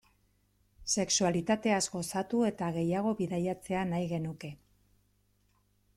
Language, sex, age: Basque, female, 50-59